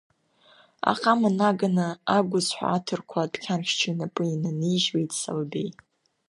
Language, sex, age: Abkhazian, female, under 19